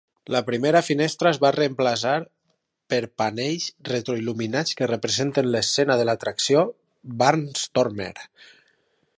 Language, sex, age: Catalan, male, 30-39